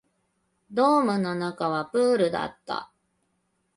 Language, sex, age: Japanese, female, 30-39